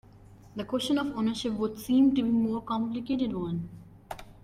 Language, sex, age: English, female, 19-29